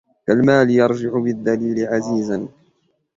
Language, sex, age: Arabic, male, 19-29